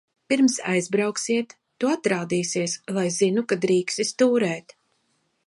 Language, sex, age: Latvian, female, 60-69